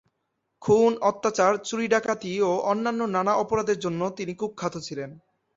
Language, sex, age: Bengali, male, 19-29